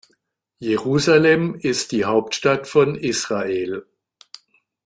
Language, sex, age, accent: German, male, 60-69, Deutschland Deutsch